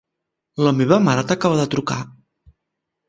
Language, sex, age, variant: Catalan, male, 19-29, Central